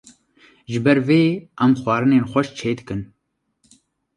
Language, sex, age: Kurdish, male, 19-29